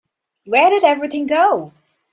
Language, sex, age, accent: English, female, 19-29, India and South Asia (India, Pakistan, Sri Lanka)